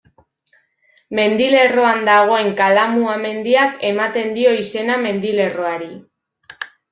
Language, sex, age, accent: Basque, female, 19-29, Mendebalekoa (Araba, Bizkaia, Gipuzkoako mendebaleko herri batzuk)